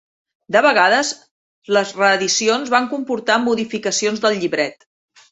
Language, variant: Catalan, Central